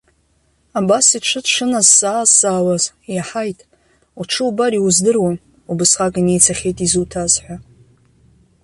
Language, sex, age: Abkhazian, female, 30-39